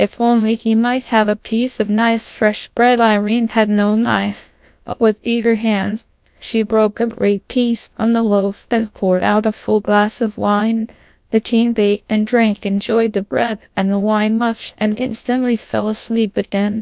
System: TTS, GlowTTS